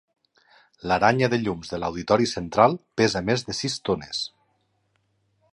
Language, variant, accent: Catalan, Nord-Occidental, Lleidatà